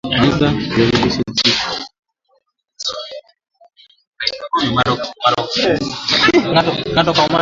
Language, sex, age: Swahili, male, 19-29